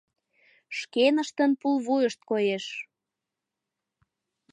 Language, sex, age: Mari, female, 19-29